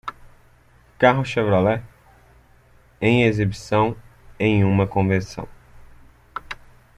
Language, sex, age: Portuguese, male, 30-39